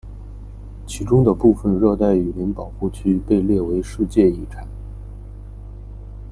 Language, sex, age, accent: Chinese, male, 19-29, 出生地：河南省